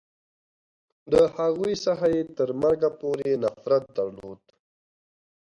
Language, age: Pashto, 19-29